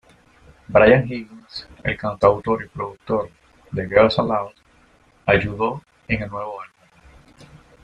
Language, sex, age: Spanish, male, 30-39